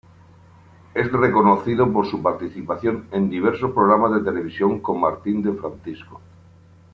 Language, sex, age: Spanish, male, 50-59